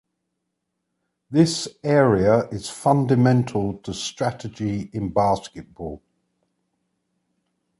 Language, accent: English, England English